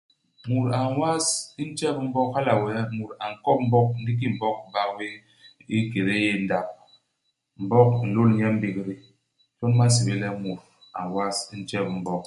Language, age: Basaa, 40-49